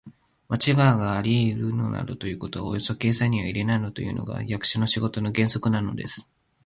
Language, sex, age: Japanese, male, 19-29